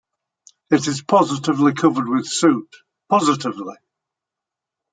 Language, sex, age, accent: English, male, 70-79, England English